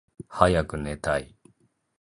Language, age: Japanese, 30-39